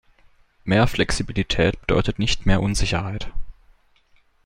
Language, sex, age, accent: German, male, under 19, Deutschland Deutsch